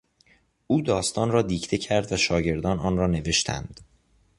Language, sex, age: Persian, male, under 19